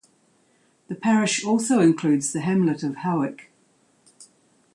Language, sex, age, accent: English, female, 70-79, New Zealand English